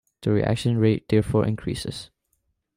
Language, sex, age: English, male, under 19